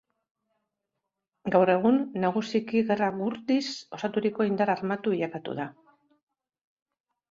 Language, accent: Basque, Mendebalekoa (Araba, Bizkaia, Gipuzkoako mendebaleko herri batzuk)